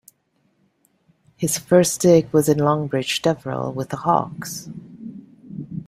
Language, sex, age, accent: English, female, 50-59, Canadian English